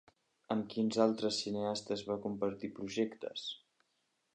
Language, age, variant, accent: Catalan, under 19, Central, central